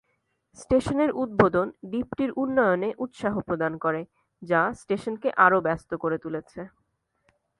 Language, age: Bengali, 19-29